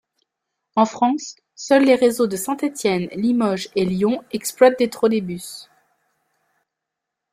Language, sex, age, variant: French, female, 30-39, Français de métropole